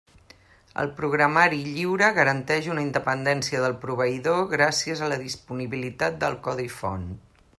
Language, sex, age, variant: Catalan, female, 50-59, Central